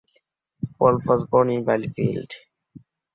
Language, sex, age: English, male, under 19